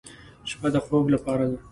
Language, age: Pashto, 30-39